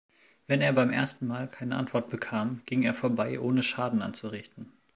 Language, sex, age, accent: German, male, 19-29, Deutschland Deutsch